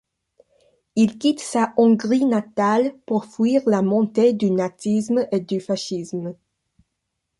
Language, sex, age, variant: French, female, 19-29, Français de métropole